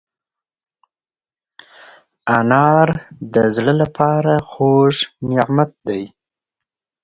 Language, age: Pashto, 30-39